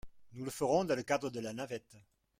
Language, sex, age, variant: French, male, 50-59, Français de métropole